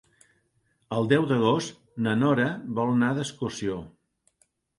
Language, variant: Catalan, Central